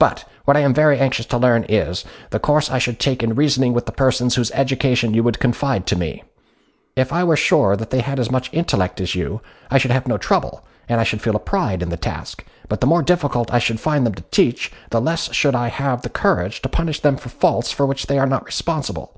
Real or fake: real